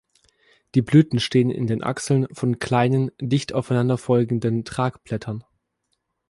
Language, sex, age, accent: German, male, 19-29, Deutschland Deutsch